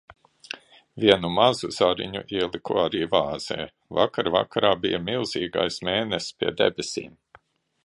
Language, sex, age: Latvian, male, 70-79